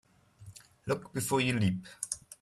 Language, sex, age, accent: English, male, 40-49, Southern African (South Africa, Zimbabwe, Namibia)